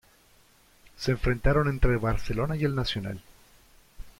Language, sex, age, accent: Spanish, male, 19-29, Chileno: Chile, Cuyo